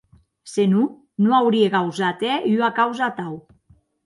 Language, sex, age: Occitan, female, 40-49